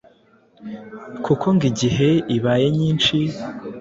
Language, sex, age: Kinyarwanda, male, 19-29